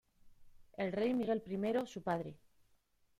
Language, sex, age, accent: Spanish, female, 30-39, España: Norte peninsular (Asturias, Castilla y León, Cantabria, País Vasco, Navarra, Aragón, La Rioja, Guadalajara, Cuenca)